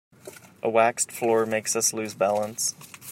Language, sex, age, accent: English, male, 19-29, United States English